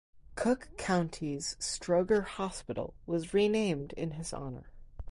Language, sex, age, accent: English, female, under 19, United States English